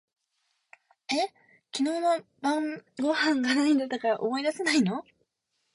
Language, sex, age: Japanese, female, 19-29